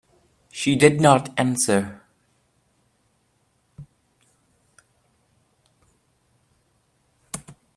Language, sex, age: English, male, under 19